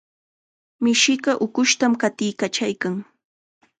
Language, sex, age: Chiquián Ancash Quechua, female, 19-29